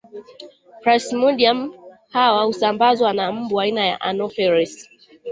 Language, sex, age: Swahili, female, 19-29